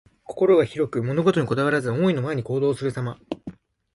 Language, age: Japanese, under 19